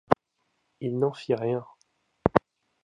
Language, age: French, 19-29